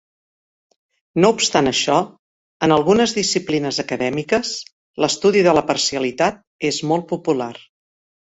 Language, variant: Catalan, Central